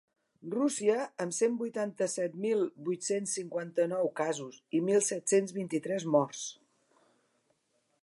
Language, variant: Catalan, Central